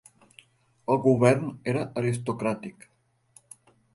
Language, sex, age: Catalan, male, 70-79